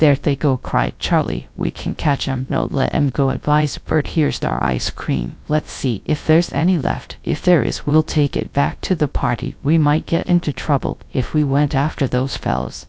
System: TTS, GradTTS